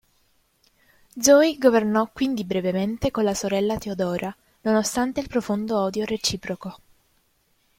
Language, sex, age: Italian, female, 19-29